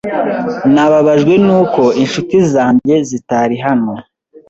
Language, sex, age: Kinyarwanda, male, 19-29